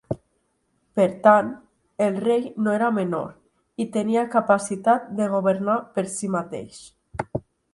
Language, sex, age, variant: Catalan, female, 19-29, Nord-Occidental